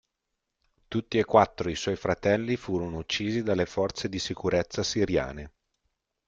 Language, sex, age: Italian, male, 40-49